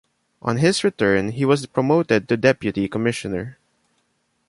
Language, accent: English, Filipino